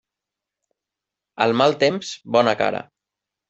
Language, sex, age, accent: Catalan, male, 30-39, valencià